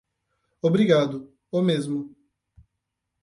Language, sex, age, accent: Portuguese, male, 19-29, Paulista